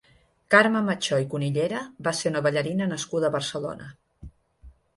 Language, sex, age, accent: Catalan, female, 40-49, balear; central